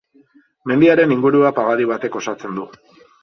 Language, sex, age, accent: Basque, male, 30-39, Mendebalekoa (Araba, Bizkaia, Gipuzkoako mendebaleko herri batzuk)